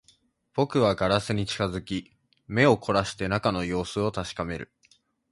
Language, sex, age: Japanese, male, 19-29